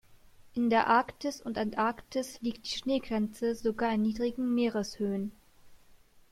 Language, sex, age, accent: German, female, 19-29, Deutschland Deutsch